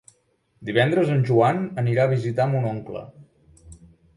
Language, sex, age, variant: Catalan, male, 40-49, Central